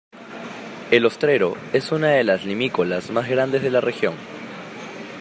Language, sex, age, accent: Spanish, male, 19-29, Andino-Pacífico: Colombia, Perú, Ecuador, oeste de Bolivia y Venezuela andina